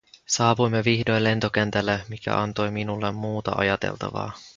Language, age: Finnish, 19-29